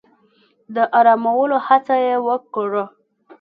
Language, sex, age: Pashto, female, 19-29